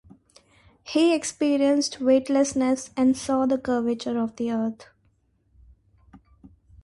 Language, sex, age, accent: English, female, 19-29, India and South Asia (India, Pakistan, Sri Lanka)